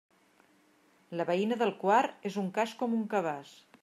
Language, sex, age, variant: Catalan, female, 50-59, Central